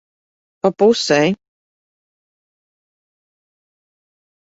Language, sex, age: Latvian, female, 40-49